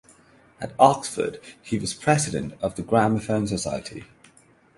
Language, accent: English, England English; India and South Asia (India, Pakistan, Sri Lanka)